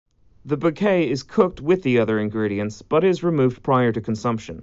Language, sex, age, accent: English, male, 30-39, Canadian English